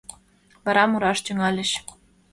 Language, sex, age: Mari, female, 19-29